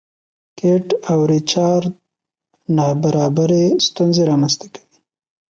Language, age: Pashto, 19-29